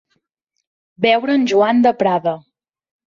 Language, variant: Catalan, Central